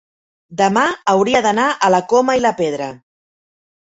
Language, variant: Catalan, Central